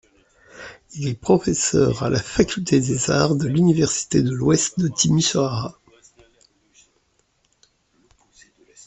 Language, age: French, 50-59